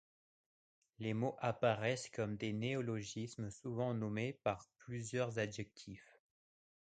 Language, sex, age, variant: French, male, 19-29, Français de métropole